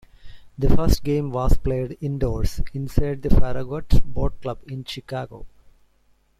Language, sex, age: English, male, 40-49